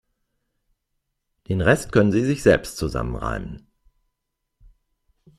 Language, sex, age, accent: German, male, 50-59, Deutschland Deutsch